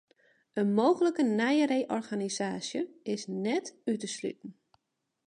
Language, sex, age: Western Frisian, female, 30-39